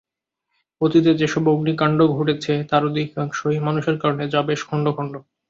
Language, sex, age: Bengali, male, 19-29